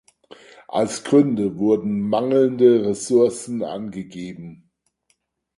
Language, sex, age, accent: German, male, 50-59, Deutschland Deutsch